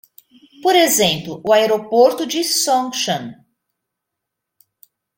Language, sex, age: Portuguese, female, 50-59